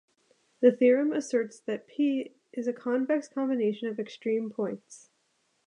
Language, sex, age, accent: English, female, 19-29, United States English